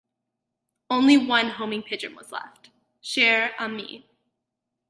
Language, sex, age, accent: English, female, under 19, United States English